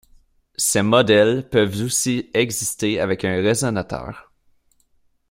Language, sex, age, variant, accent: French, male, 19-29, Français d'Amérique du Nord, Français du Canada